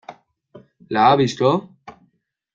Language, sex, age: Spanish, male, 19-29